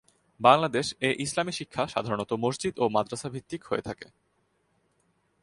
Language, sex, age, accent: Bengali, male, 19-29, প্রমিত